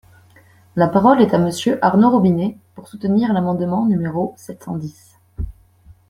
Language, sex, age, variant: French, female, 19-29, Français de métropole